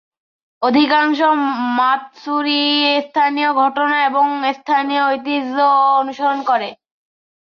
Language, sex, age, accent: Bengali, male, 40-49, প্রমিত